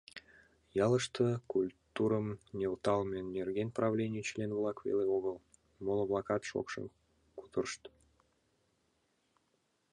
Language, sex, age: Mari, male, 19-29